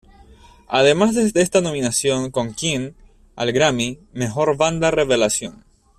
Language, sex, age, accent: Spanish, male, 19-29, Caribe: Cuba, Venezuela, Puerto Rico, República Dominicana, Panamá, Colombia caribeña, México caribeño, Costa del golfo de México